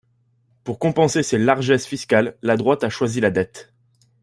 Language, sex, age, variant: French, male, 19-29, Français de métropole